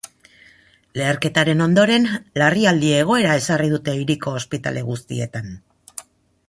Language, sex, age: Basque, female, 50-59